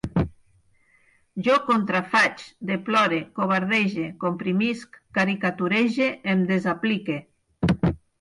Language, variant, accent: Catalan, Nord-Occidental, nord-occidental